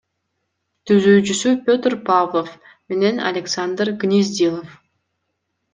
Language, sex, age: Kyrgyz, female, 19-29